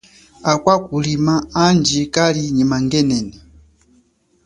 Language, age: Chokwe, 40-49